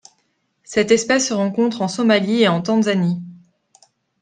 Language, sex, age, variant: French, female, 30-39, Français de métropole